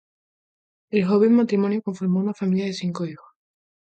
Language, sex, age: Spanish, female, 19-29